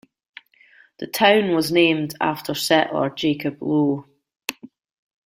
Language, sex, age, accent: English, female, 40-49, Scottish English